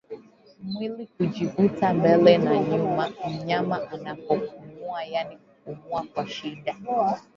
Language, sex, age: Swahili, female, 19-29